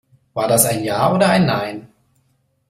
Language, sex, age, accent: German, male, 30-39, Deutschland Deutsch